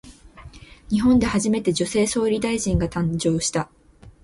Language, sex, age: Japanese, female, 19-29